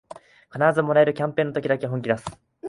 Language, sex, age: Japanese, male, 19-29